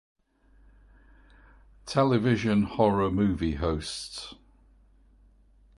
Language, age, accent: English, 60-69, England English